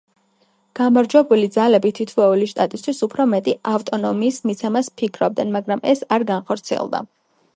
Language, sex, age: Georgian, female, 19-29